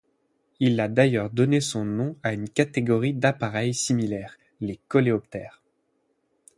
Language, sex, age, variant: French, male, 19-29, Français de métropole